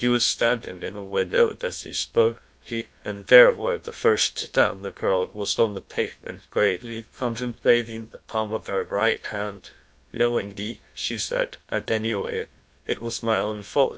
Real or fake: fake